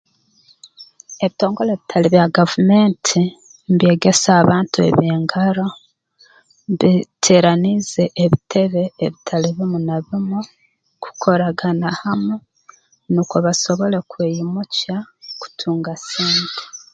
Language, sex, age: Tooro, female, 40-49